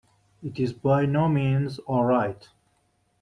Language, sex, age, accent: English, male, 19-29, United States English